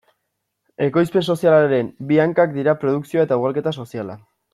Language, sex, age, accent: Basque, male, 19-29, Erdialdekoa edo Nafarra (Gipuzkoa, Nafarroa)